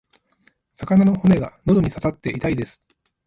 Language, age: Japanese, 50-59